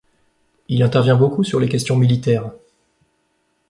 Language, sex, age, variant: French, male, 30-39, Français de métropole